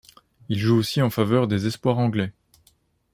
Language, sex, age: French, male, 30-39